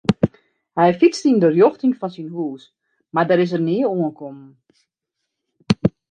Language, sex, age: Western Frisian, female, 40-49